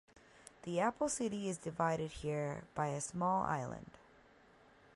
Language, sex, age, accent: English, female, 30-39, United States English